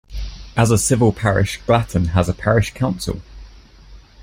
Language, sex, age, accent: English, male, 30-39, England English